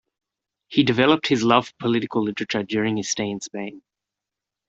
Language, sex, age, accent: English, male, 19-29, Australian English